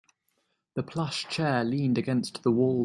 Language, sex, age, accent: English, male, 19-29, England English